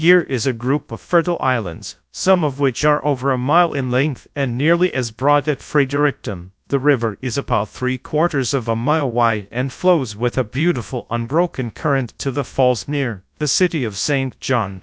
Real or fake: fake